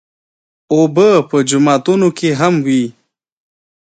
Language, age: Pashto, 19-29